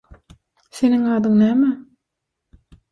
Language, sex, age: Turkmen, female, 19-29